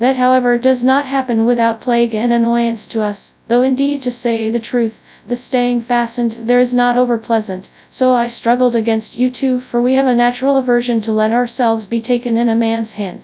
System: TTS, FastPitch